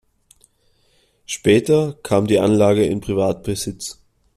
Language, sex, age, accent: German, male, 19-29, Österreichisches Deutsch